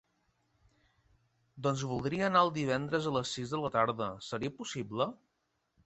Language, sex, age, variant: Catalan, male, 30-39, Balear